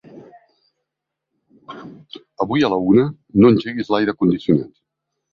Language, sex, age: Catalan, female, 50-59